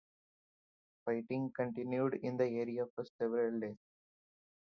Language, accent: English, India and South Asia (India, Pakistan, Sri Lanka)